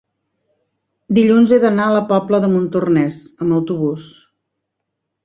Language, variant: Catalan, Central